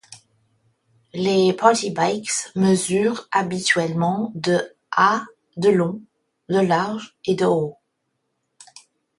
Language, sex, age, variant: French, female, 50-59, Français de métropole